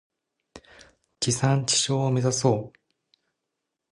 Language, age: Japanese, 19-29